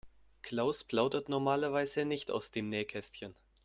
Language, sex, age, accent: German, male, under 19, Deutschland Deutsch